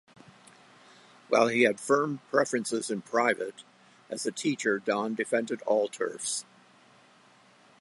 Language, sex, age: English, male, 70-79